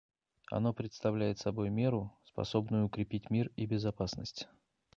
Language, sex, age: Russian, male, 40-49